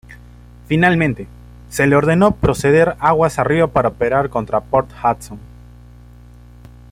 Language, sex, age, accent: Spanish, male, 19-29, Andino-Pacífico: Colombia, Perú, Ecuador, oeste de Bolivia y Venezuela andina